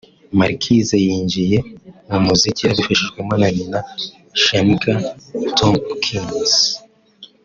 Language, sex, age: Kinyarwanda, male, 19-29